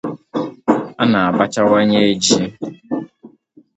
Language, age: Igbo, 19-29